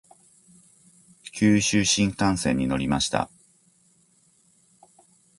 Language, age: Japanese, 40-49